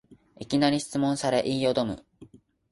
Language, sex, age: Japanese, male, 19-29